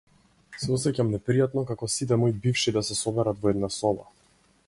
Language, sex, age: Macedonian, male, 19-29